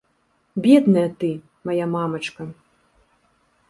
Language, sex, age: Belarusian, female, 30-39